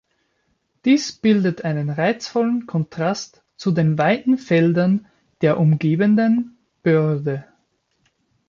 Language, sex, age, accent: German, male, 19-29, Österreichisches Deutsch